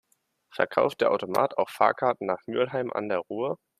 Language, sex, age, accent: German, male, 19-29, Deutschland Deutsch